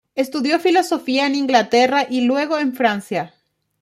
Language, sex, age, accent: Spanish, female, 30-39, Rioplatense: Argentina, Uruguay, este de Bolivia, Paraguay